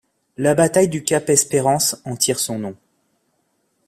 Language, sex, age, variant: French, male, 40-49, Français de métropole